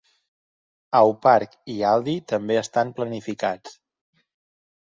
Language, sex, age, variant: Catalan, male, 30-39, Central